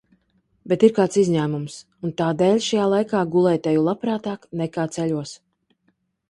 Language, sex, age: Latvian, female, 40-49